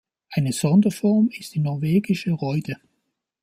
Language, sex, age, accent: German, male, 19-29, Schweizerdeutsch